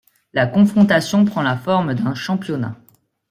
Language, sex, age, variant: French, female, 30-39, Français de métropole